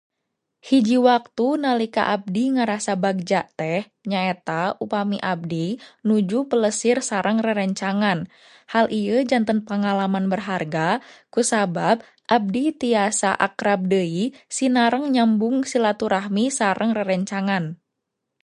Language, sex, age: Sundanese, female, 19-29